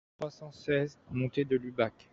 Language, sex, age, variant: French, male, 40-49, Français de métropole